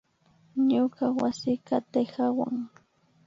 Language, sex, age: Imbabura Highland Quichua, female, 19-29